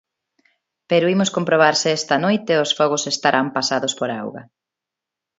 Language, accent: Galician, Neofalante